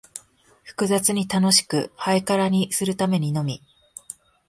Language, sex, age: Japanese, female, 40-49